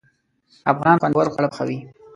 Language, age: Pashto, 19-29